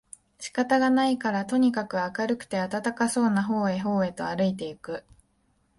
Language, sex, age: Japanese, female, 19-29